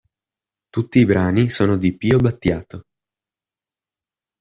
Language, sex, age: Italian, male, 19-29